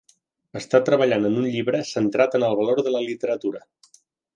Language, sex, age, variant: Catalan, male, 40-49, Central